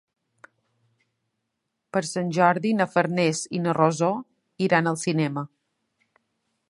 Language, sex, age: Catalan, female, 40-49